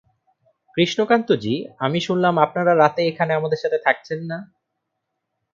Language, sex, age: Bengali, male, 19-29